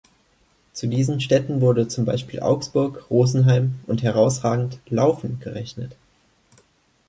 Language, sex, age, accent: German, male, 19-29, Deutschland Deutsch